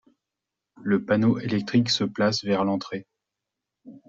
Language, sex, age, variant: French, male, 40-49, Français de métropole